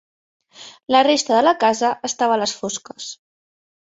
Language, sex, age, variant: Catalan, female, 19-29, Central